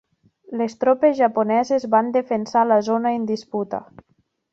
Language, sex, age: Catalan, female, 30-39